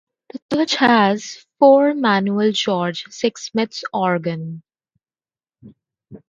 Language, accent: English, India and South Asia (India, Pakistan, Sri Lanka)